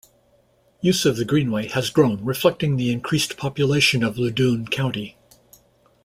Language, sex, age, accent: English, male, 60-69, United States English